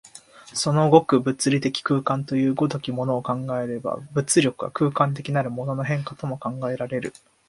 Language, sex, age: Japanese, male, 19-29